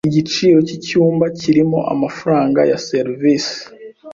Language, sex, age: Kinyarwanda, male, 19-29